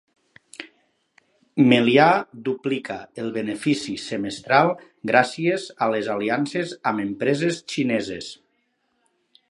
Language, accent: Catalan, valencià